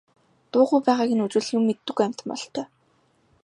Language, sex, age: Mongolian, female, 19-29